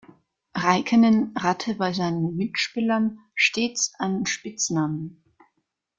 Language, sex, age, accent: German, female, 19-29, Deutschland Deutsch